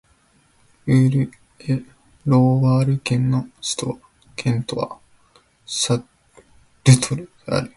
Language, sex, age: Japanese, male, 19-29